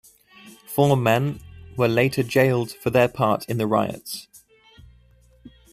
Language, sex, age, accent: English, male, 19-29, England English